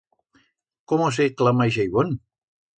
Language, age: Aragonese, 60-69